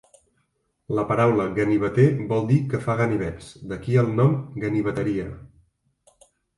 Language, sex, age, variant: Catalan, male, 40-49, Central